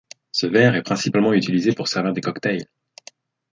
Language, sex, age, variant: French, male, 19-29, Français de métropole